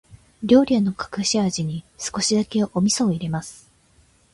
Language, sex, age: Japanese, female, 19-29